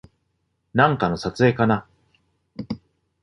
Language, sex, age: Japanese, male, 40-49